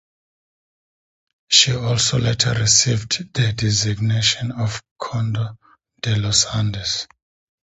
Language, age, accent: English, 40-49, Southern African (South Africa, Zimbabwe, Namibia)